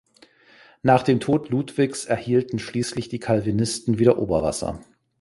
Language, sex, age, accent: German, male, 40-49, Deutschland Deutsch